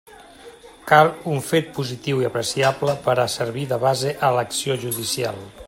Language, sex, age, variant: Catalan, male, 50-59, Central